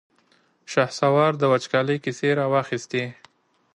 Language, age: Pashto, 19-29